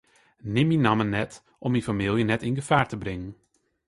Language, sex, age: Western Frisian, male, 19-29